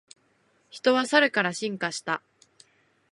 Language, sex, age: Japanese, female, 19-29